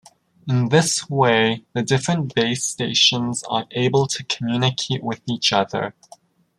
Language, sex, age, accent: English, male, 19-29, Canadian English